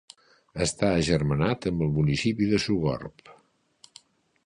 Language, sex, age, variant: Catalan, male, 60-69, Central